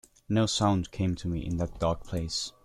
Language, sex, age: English, male, under 19